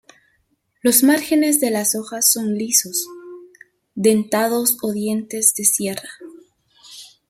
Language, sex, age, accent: Spanish, female, 19-29, América central